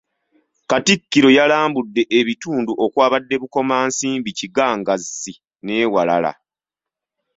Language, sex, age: Ganda, male, 30-39